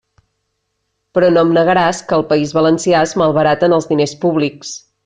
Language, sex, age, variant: Catalan, female, 30-39, Central